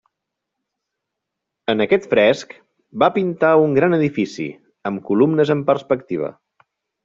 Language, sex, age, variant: Catalan, male, 30-39, Nord-Occidental